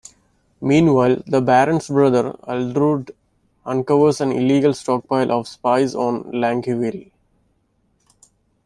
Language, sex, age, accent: English, male, 30-39, India and South Asia (India, Pakistan, Sri Lanka)